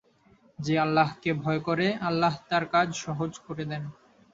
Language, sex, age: Bengali, male, 19-29